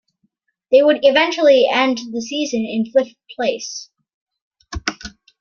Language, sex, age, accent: English, female, under 19, Canadian English